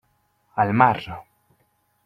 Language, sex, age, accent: Catalan, male, 19-29, valencià